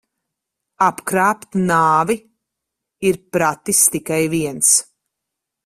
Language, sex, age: Latvian, female, 30-39